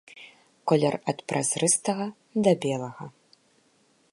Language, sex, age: Belarusian, female, 19-29